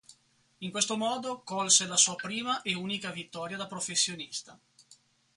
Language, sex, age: Italian, male, 40-49